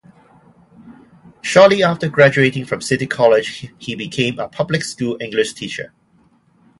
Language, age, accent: English, 30-39, Hong Kong English